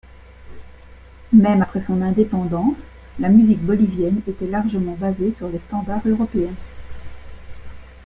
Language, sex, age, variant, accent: French, female, 40-49, Français d'Europe, Français de Belgique